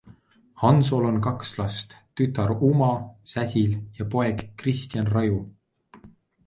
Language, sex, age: Estonian, male, 19-29